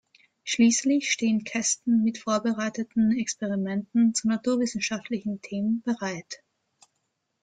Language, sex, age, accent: German, female, 19-29, Österreichisches Deutsch